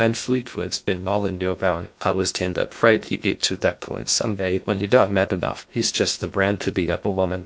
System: TTS, GlowTTS